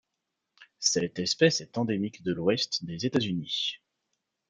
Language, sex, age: French, male, 30-39